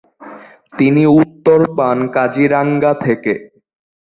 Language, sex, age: Bengali, male, under 19